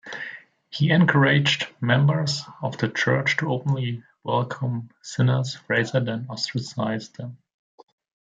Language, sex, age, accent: English, male, 19-29, England English